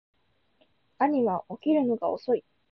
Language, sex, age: Japanese, female, 19-29